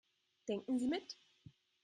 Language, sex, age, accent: German, female, 19-29, Deutschland Deutsch